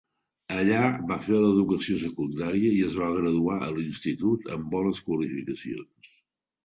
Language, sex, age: Catalan, male, 60-69